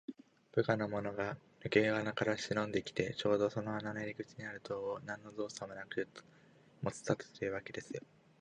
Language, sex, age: Japanese, male, 19-29